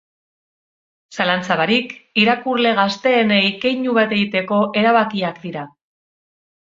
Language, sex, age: Basque, female, 40-49